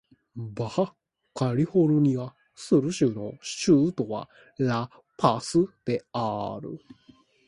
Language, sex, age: Japanese, male, 19-29